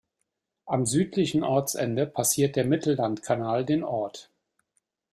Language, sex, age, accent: German, male, 50-59, Deutschland Deutsch